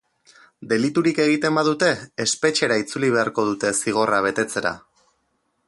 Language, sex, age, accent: Basque, male, 30-39, Erdialdekoa edo Nafarra (Gipuzkoa, Nafarroa)